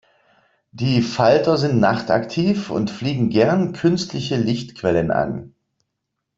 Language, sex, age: German, male, 40-49